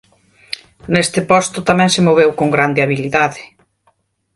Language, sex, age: Galician, female, 50-59